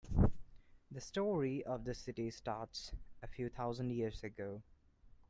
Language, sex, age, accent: English, male, 19-29, India and South Asia (India, Pakistan, Sri Lanka)